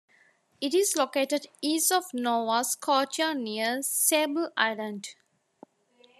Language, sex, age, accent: English, female, 19-29, India and South Asia (India, Pakistan, Sri Lanka)